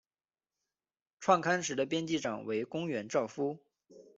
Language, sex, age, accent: Chinese, male, 19-29, 出生地：山西省